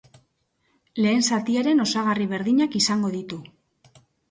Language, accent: Basque, Mendebalekoa (Araba, Bizkaia, Gipuzkoako mendebaleko herri batzuk)